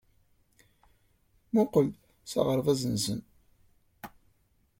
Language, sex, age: Kabyle, male, 19-29